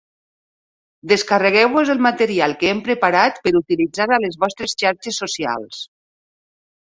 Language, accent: Catalan, valencià